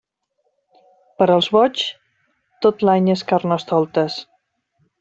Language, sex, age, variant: Catalan, female, 50-59, Central